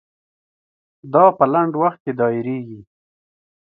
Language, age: Pashto, 19-29